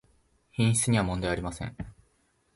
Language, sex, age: Japanese, male, 19-29